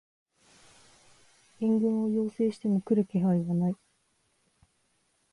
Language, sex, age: Japanese, female, 19-29